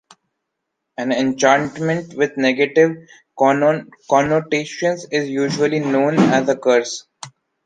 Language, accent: English, India and South Asia (India, Pakistan, Sri Lanka)